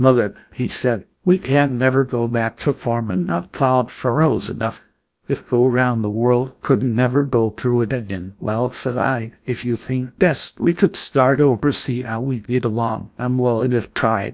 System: TTS, GlowTTS